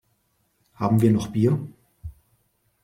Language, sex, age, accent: German, male, 50-59, Deutschland Deutsch